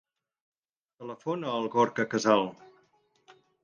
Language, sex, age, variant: Catalan, male, 60-69, Central